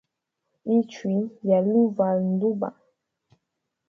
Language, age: Hemba, 30-39